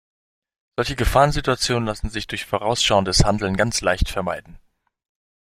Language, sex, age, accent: German, male, 19-29, Deutschland Deutsch